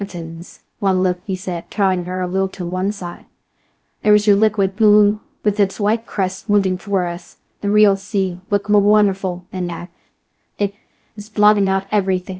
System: TTS, VITS